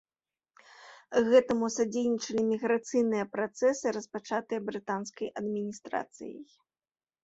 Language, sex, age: Belarusian, female, 30-39